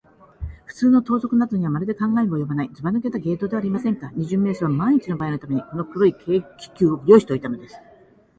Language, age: Japanese, 60-69